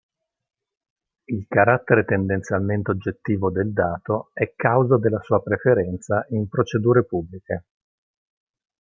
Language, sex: Italian, male